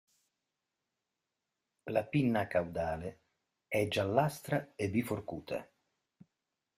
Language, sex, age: Italian, male, 40-49